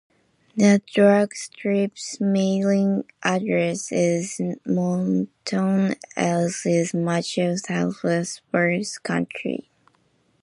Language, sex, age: English, female, 19-29